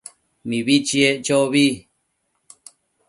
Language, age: Matsés, 30-39